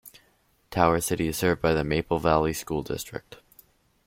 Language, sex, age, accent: English, male, under 19, United States English